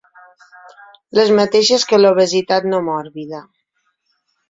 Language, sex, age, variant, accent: Catalan, female, 40-49, Balear, mallorquí; Palma